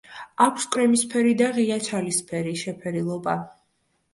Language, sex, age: Georgian, female, under 19